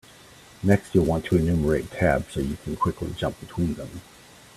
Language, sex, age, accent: English, male, 40-49, United States English